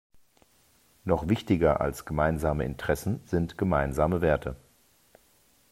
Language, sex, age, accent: German, male, 40-49, Deutschland Deutsch